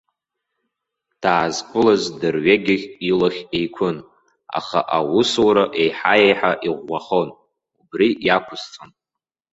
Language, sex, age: Abkhazian, male, under 19